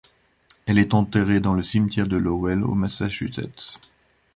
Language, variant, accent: French, Français d'Europe, Français d’Allemagne